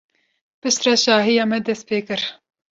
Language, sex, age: Kurdish, female, 19-29